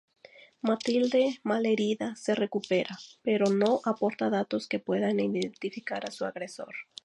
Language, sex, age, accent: Spanish, female, 30-39, México